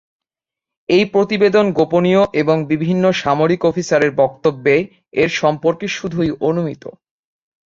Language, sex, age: Bengali, male, 19-29